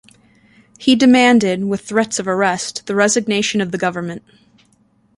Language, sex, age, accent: English, female, 30-39, United States English